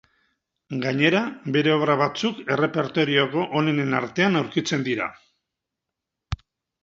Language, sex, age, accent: Basque, male, 50-59, Mendebalekoa (Araba, Bizkaia, Gipuzkoako mendebaleko herri batzuk)